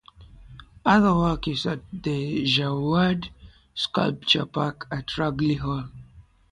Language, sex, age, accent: English, male, 19-29, United States English; England English